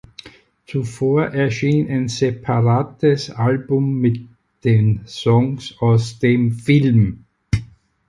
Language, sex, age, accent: German, male, 70-79, Österreichisches Deutsch